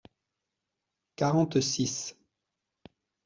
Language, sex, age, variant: French, male, 30-39, Français de métropole